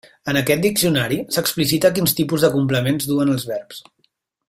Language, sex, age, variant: Catalan, male, 30-39, Central